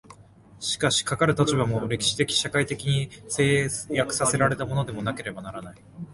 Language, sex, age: Japanese, male, 19-29